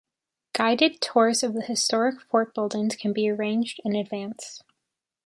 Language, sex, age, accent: English, female, 19-29, United States English